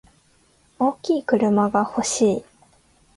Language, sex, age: Japanese, female, 19-29